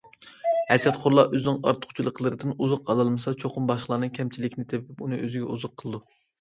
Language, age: Uyghur, 19-29